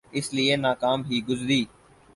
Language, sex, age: Urdu, male, 19-29